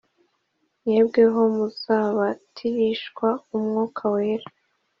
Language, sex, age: Kinyarwanda, female, 19-29